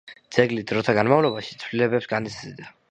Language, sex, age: Georgian, male, under 19